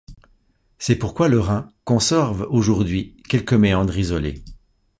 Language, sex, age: French, male, 50-59